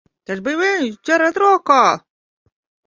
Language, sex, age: Latvian, female, 50-59